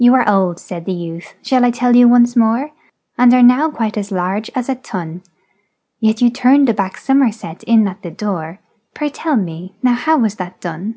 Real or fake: real